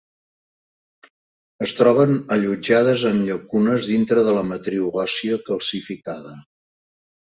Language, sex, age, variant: Catalan, male, 60-69, Central